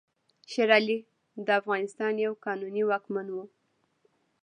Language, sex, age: Pashto, female, 19-29